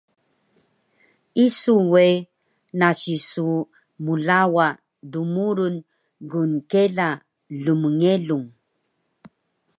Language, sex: Taroko, female